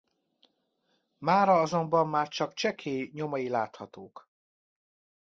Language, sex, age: Hungarian, male, 40-49